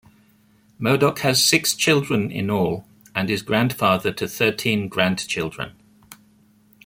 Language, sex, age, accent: English, male, 50-59, England English